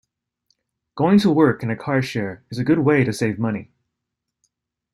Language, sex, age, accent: English, male, 30-39, United States English